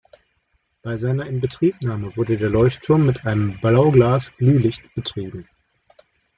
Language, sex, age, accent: German, male, 40-49, Deutschland Deutsch